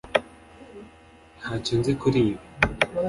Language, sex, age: Kinyarwanda, male, under 19